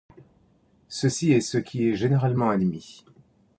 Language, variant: French, Français de métropole